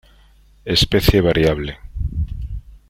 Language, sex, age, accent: Spanish, male, 40-49, España: Centro-Sur peninsular (Madrid, Toledo, Castilla-La Mancha)